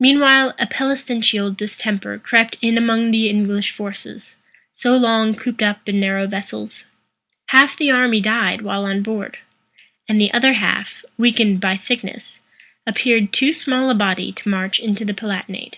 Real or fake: real